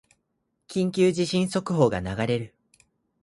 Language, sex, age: Japanese, male, 19-29